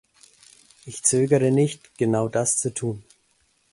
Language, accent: German, Deutschland Deutsch